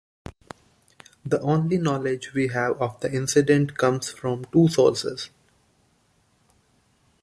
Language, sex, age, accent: English, male, 19-29, India and South Asia (India, Pakistan, Sri Lanka)